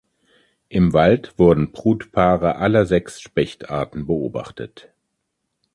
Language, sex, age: German, male, 50-59